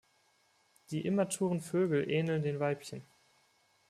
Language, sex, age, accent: German, male, 19-29, Deutschland Deutsch